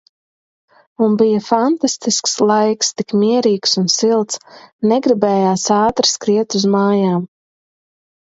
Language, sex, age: Latvian, female, 30-39